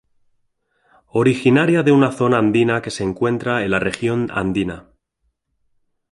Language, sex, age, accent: Spanish, male, 40-49, España: Centro-Sur peninsular (Madrid, Toledo, Castilla-La Mancha)